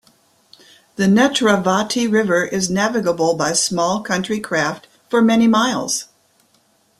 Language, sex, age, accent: English, female, 60-69, United States English